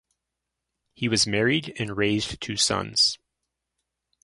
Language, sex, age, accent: English, male, 30-39, United States English